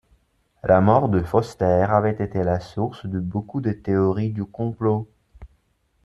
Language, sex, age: French, male, 30-39